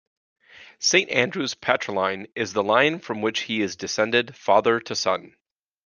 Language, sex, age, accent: English, male, 40-49, United States English